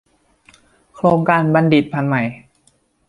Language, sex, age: Thai, male, 19-29